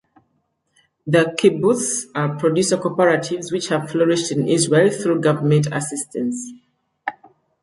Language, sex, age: English, female, 40-49